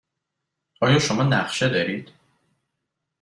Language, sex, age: Persian, male, 30-39